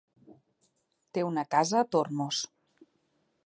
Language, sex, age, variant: Catalan, female, 30-39, Central